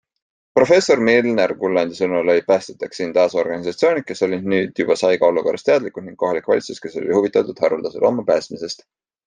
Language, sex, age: Estonian, male, 30-39